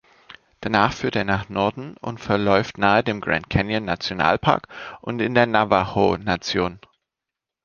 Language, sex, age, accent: German, male, 30-39, Deutschland Deutsch